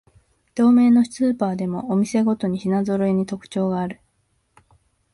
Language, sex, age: Japanese, female, 19-29